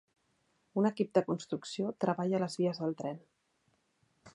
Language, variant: Catalan, Central